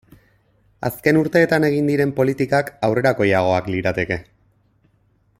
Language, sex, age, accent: Basque, male, 30-39, Erdialdekoa edo Nafarra (Gipuzkoa, Nafarroa)